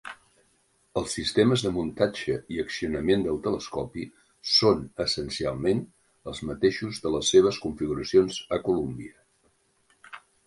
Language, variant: Catalan, Central